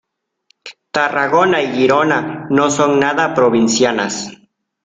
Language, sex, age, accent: Spanish, male, 19-29, México